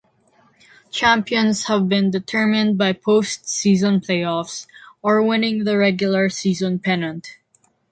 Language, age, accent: English, under 19, Filipino